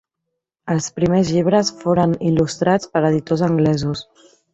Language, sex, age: Catalan, female, 40-49